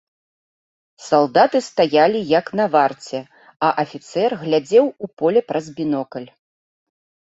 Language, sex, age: Belarusian, female, 40-49